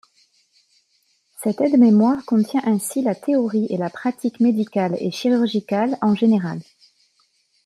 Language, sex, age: French, female, 40-49